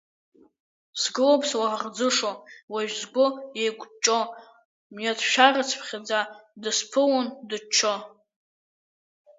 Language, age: Abkhazian, under 19